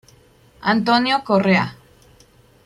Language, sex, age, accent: Spanish, female, 19-29, México